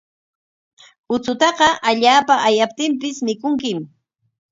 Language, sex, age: Corongo Ancash Quechua, female, 50-59